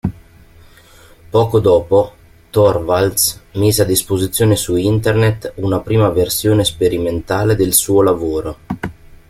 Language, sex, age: Italian, male, 40-49